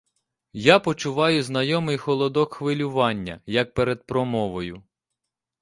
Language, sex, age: Ukrainian, male, 30-39